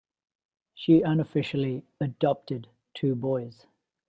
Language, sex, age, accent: English, male, 30-39, Australian English